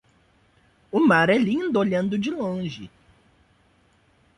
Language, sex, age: Portuguese, male, 19-29